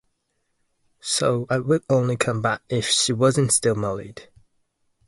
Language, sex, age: English, male, 19-29